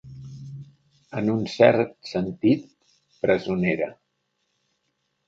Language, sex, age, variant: Catalan, male, 60-69, Central